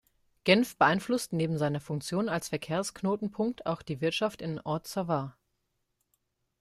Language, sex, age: German, female, 19-29